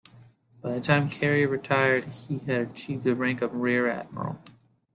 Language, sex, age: English, male, 19-29